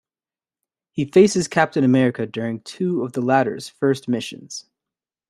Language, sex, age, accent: English, male, 19-29, United States English